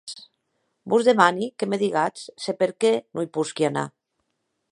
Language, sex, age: Occitan, female, 50-59